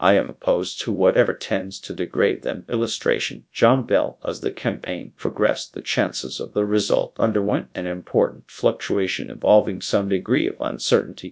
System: TTS, GradTTS